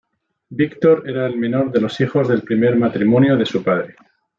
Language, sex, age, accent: Spanish, male, 40-49, España: Centro-Sur peninsular (Madrid, Toledo, Castilla-La Mancha)